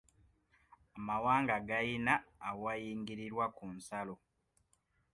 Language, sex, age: Ganda, male, 19-29